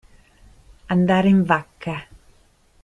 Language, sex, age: Italian, female, 50-59